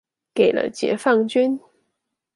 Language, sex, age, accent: Chinese, female, 19-29, 出生地：臺北市